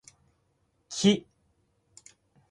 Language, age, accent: Japanese, 19-29, 標準語